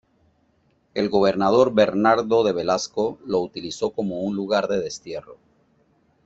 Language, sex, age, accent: Spanish, male, 40-49, Caribe: Cuba, Venezuela, Puerto Rico, República Dominicana, Panamá, Colombia caribeña, México caribeño, Costa del golfo de México